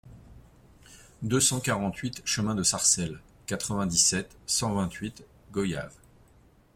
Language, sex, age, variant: French, male, 40-49, Français de métropole